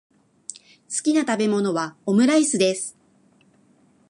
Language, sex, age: Japanese, female, 50-59